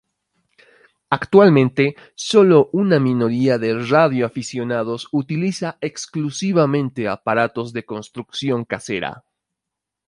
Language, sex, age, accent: Spanish, male, 30-39, Andino-Pacífico: Colombia, Perú, Ecuador, oeste de Bolivia y Venezuela andina